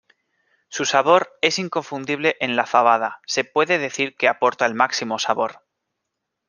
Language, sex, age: Spanish, male, 19-29